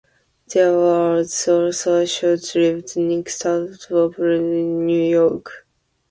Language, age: English, 19-29